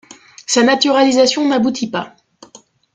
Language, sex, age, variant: French, female, 19-29, Français de métropole